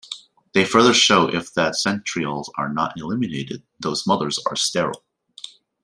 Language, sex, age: English, male, 19-29